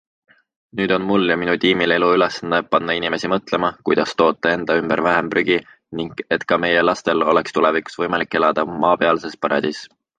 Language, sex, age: Estonian, male, 19-29